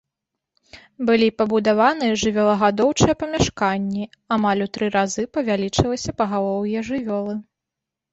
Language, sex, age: Belarusian, female, 30-39